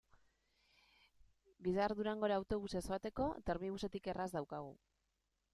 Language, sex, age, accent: Basque, female, 30-39, Mendebalekoa (Araba, Bizkaia, Gipuzkoako mendebaleko herri batzuk)